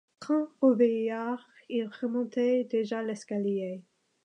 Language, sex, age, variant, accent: French, female, 19-29, Français d'Amérique du Nord, Français des États-Unis